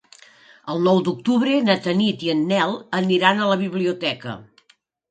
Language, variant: Catalan, Nord-Occidental